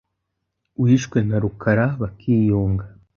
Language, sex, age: Kinyarwanda, male, under 19